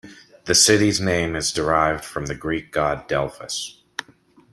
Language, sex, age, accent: English, male, 40-49, United States English